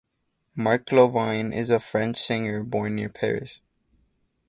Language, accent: English, United States English